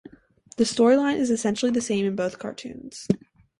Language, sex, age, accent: English, female, under 19, United States English